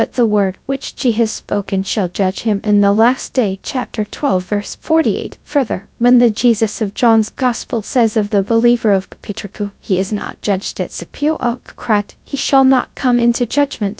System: TTS, GradTTS